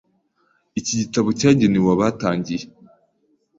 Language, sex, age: Kinyarwanda, female, 19-29